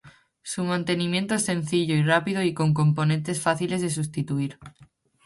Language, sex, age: Spanish, female, 19-29